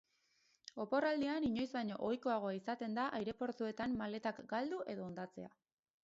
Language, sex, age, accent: Basque, female, 19-29, Mendebalekoa (Araba, Bizkaia, Gipuzkoako mendebaleko herri batzuk)